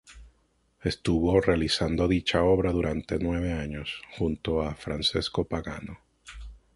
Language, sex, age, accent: Spanish, male, 19-29, Caribe: Cuba, Venezuela, Puerto Rico, República Dominicana, Panamá, Colombia caribeña, México caribeño, Costa del golfo de México